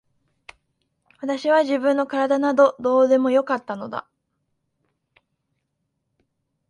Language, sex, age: Japanese, female, 19-29